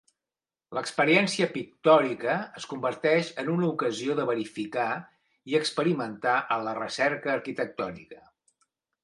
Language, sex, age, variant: Catalan, male, 60-69, Central